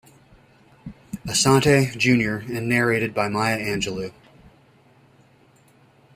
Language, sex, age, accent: English, male, 40-49, United States English